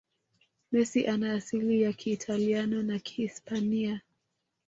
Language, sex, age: Swahili, female, 19-29